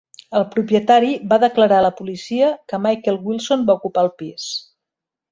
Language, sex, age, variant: Catalan, female, 50-59, Central